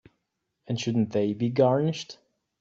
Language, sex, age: English, male, 30-39